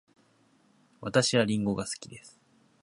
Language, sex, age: Japanese, male, 19-29